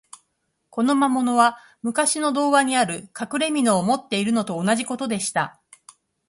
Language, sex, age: Japanese, female, 50-59